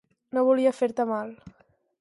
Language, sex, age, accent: Catalan, female, under 19, gironí